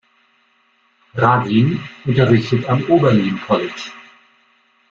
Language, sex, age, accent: German, male, 50-59, Deutschland Deutsch